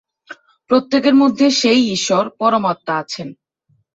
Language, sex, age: Bengali, male, 19-29